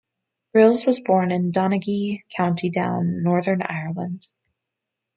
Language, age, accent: English, 19-29, United States English